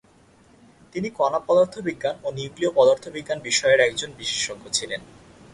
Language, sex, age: Bengali, male, under 19